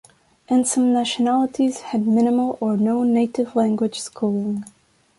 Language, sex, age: English, female, 19-29